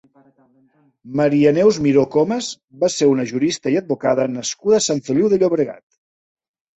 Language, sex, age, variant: Catalan, male, 40-49, Central